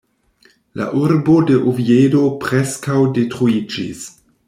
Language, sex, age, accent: Esperanto, male, 40-49, Internacia